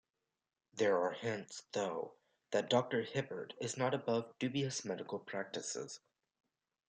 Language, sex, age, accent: English, male, under 19, United States English